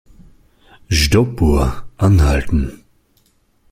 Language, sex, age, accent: German, male, 19-29, Österreichisches Deutsch